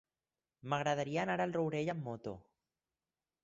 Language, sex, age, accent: Catalan, male, 19-29, valencià